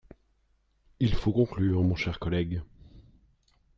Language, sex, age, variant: French, male, 30-39, Français de métropole